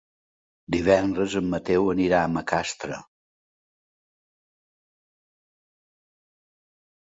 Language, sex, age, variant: Catalan, male, 60-69, Balear